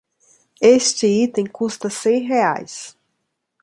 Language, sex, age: Portuguese, female, 40-49